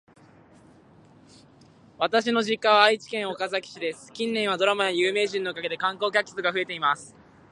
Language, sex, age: Japanese, male, 19-29